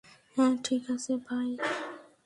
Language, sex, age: Bengali, female, 19-29